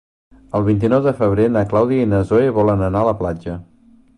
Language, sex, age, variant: Catalan, male, 40-49, Central